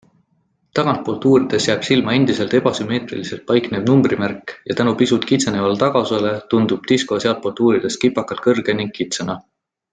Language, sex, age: Estonian, male, 19-29